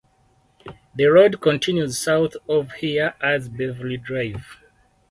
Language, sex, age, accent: English, male, 30-39, Southern African (South Africa, Zimbabwe, Namibia)